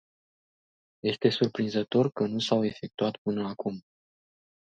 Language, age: Romanian, 30-39